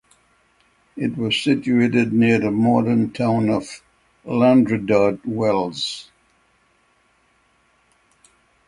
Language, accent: English, United States English